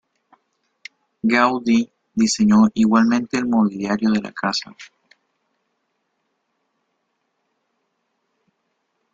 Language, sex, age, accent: Spanish, male, under 19, Caribe: Cuba, Venezuela, Puerto Rico, República Dominicana, Panamá, Colombia caribeña, México caribeño, Costa del golfo de México